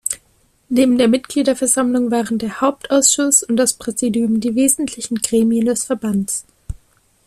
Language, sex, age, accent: German, female, 19-29, Deutschland Deutsch